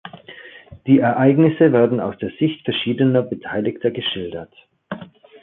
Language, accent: German, Österreichisches Deutsch